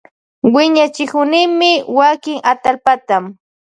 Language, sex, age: Loja Highland Quichua, female, 19-29